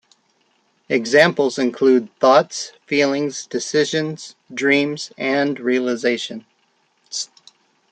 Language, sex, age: English, male, 60-69